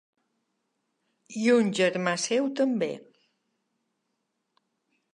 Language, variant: Catalan, Balear